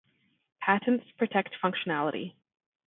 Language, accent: English, Canadian English